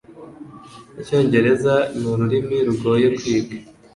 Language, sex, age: Kinyarwanda, male, 19-29